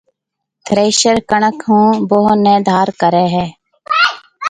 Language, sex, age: Marwari (Pakistan), female, 19-29